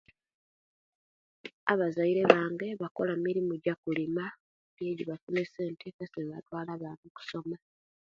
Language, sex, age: Kenyi, female, 19-29